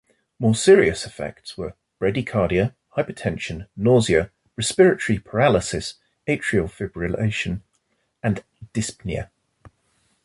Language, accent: English, England English